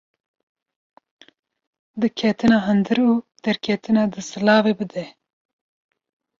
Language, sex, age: Kurdish, female, 19-29